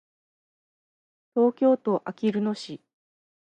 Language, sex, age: Japanese, female, 30-39